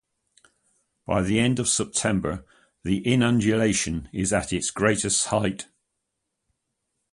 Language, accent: English, England English